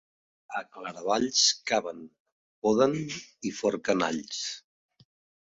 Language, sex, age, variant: Catalan, male, 50-59, Central